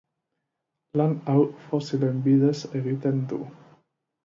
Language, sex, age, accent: Basque, male, 50-59, Erdialdekoa edo Nafarra (Gipuzkoa, Nafarroa)